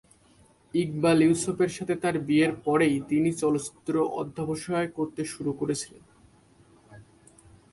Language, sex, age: Bengali, male, 19-29